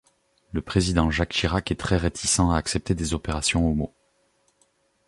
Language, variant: French, Français de métropole